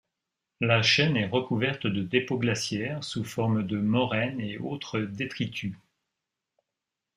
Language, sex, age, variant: French, male, 50-59, Français de métropole